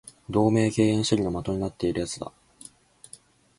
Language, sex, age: Japanese, male, 19-29